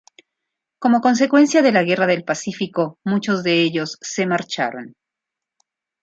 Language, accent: Spanish, México